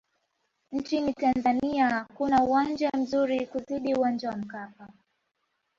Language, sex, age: Swahili, female, 19-29